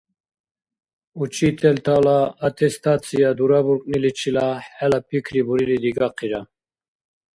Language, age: Dargwa, 50-59